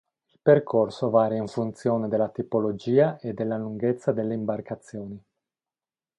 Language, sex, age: Italian, male, 19-29